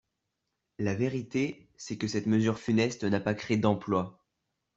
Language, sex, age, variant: French, male, under 19, Français de métropole